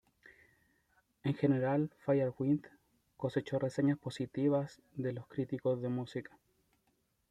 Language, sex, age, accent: Spanish, male, 30-39, Chileno: Chile, Cuyo